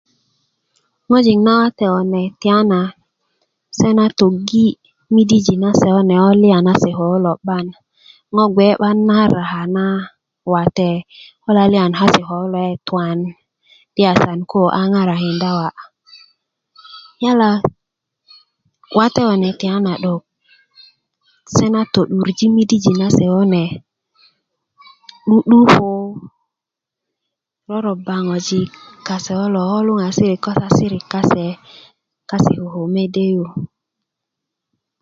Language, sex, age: Kuku, female, 19-29